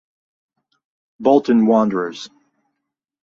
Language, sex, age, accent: English, male, 40-49, United States English